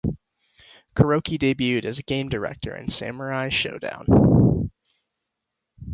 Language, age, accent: English, 19-29, United States English